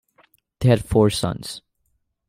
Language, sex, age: English, male, under 19